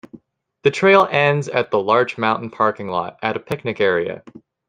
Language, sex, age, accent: English, female, 19-29, United States English